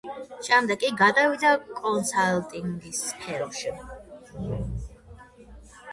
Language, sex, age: Georgian, female, under 19